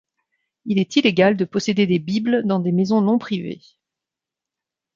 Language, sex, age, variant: French, female, 50-59, Français de métropole